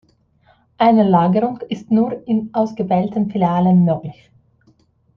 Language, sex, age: German, female, 19-29